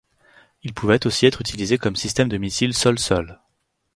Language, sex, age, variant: French, male, 19-29, Français de métropole